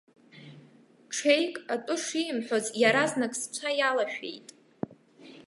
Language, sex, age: Abkhazian, female, under 19